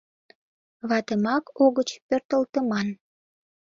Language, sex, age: Mari, female, 19-29